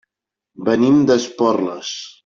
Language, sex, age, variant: Catalan, male, 19-29, Central